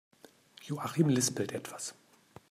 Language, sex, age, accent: German, male, 50-59, Deutschland Deutsch